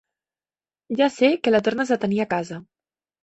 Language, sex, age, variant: Catalan, female, 19-29, Central